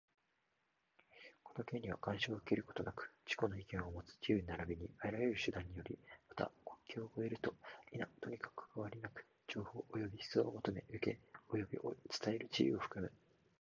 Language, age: Japanese, 19-29